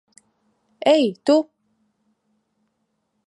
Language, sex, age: Latvian, female, 19-29